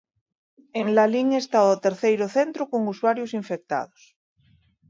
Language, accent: Galician, Normativo (estándar)